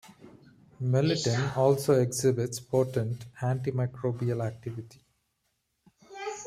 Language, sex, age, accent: English, male, 30-39, India and South Asia (India, Pakistan, Sri Lanka)